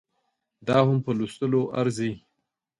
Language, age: Pashto, 40-49